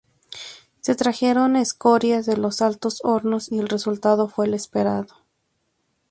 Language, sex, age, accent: Spanish, female, 19-29, México